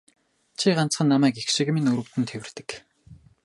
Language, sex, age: Mongolian, male, 19-29